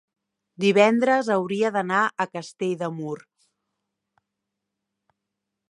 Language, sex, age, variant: Catalan, female, 40-49, Central